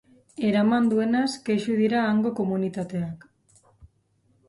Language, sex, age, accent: Basque, female, 19-29, Mendebalekoa (Araba, Bizkaia, Gipuzkoako mendebaleko herri batzuk)